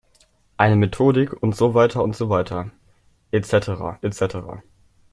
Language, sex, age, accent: German, male, under 19, Deutschland Deutsch